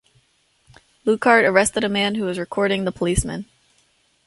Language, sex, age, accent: English, female, 19-29, United States English